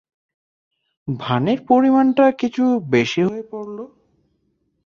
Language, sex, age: Bengali, male, 19-29